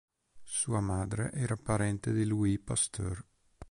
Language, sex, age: Italian, male, 30-39